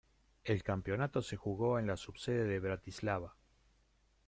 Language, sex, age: Spanish, male, 50-59